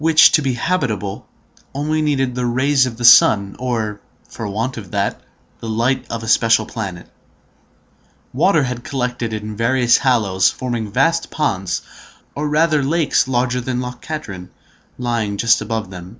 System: none